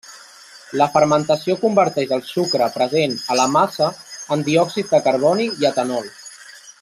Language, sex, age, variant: Catalan, male, 19-29, Central